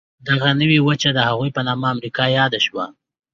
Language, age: Pashto, 19-29